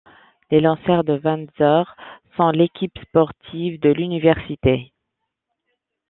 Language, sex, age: French, female, 19-29